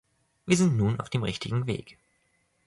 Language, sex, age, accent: German, male, under 19, Deutschland Deutsch